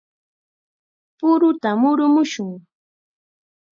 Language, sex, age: Chiquián Ancash Quechua, female, 19-29